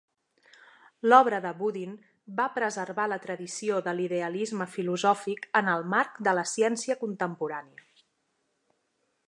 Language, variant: Catalan, Central